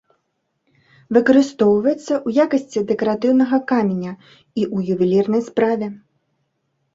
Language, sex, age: Belarusian, female, 30-39